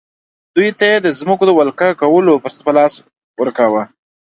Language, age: Pashto, 30-39